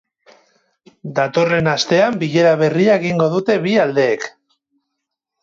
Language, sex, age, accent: Basque, male, 30-39, Mendebalekoa (Araba, Bizkaia, Gipuzkoako mendebaleko herri batzuk)